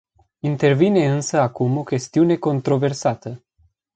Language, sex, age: Romanian, male, 19-29